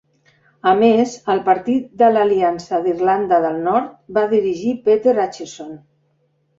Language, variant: Catalan, Central